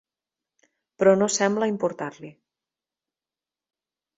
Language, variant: Catalan, Septentrional